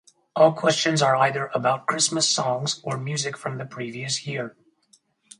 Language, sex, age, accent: English, male, 40-49, United States English